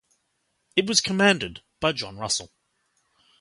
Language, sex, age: English, male, 19-29